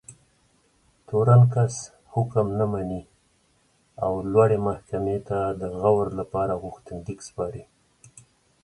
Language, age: Pashto, 60-69